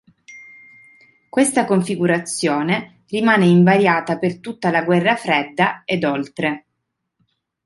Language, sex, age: Italian, female, 30-39